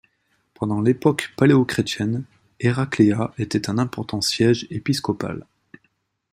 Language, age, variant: French, 30-39, Français de métropole